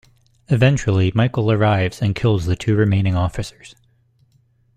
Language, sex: English, male